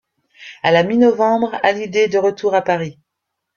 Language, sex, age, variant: French, female, 50-59, Français de métropole